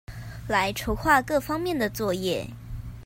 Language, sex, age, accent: Chinese, female, 19-29, 出生地：臺北市